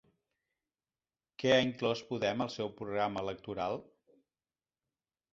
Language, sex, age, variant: Catalan, male, 40-49, Central